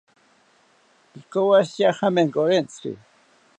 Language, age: South Ucayali Ashéninka, 60-69